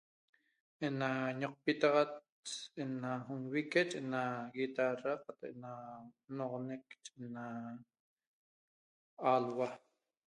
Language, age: Toba, 30-39